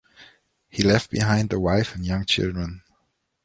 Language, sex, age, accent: English, male, 30-39, United States English